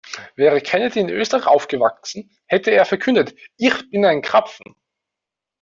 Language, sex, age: German, male, under 19